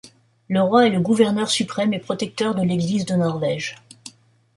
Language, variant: French, Français de métropole